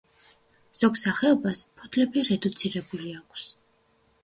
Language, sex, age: Georgian, female, 30-39